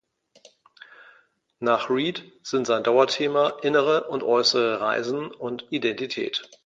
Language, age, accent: German, 50-59, Deutschland Deutsch